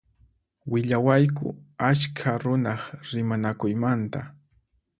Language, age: Puno Quechua, 30-39